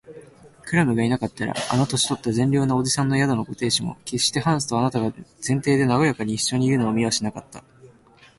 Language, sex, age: Japanese, male, 19-29